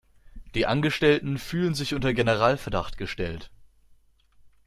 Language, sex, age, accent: German, male, 19-29, Deutschland Deutsch